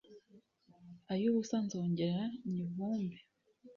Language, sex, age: Kinyarwanda, female, 19-29